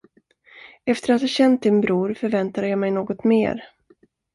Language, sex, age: Swedish, female, 40-49